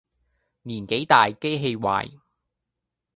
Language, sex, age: Cantonese, male, 19-29